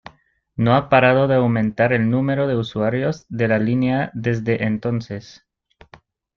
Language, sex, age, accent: Spanish, male, 19-29, México